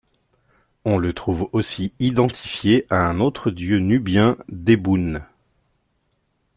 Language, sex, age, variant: French, male, 40-49, Français de métropole